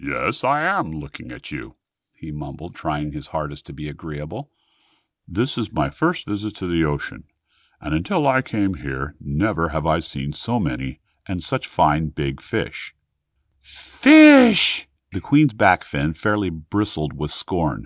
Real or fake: real